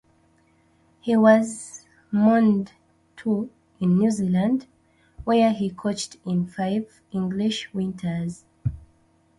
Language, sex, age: English, female, 19-29